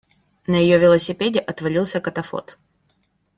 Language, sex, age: Russian, female, 19-29